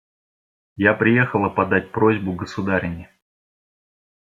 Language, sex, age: Russian, male, 30-39